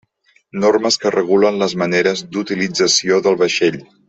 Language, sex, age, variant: Catalan, male, 50-59, Central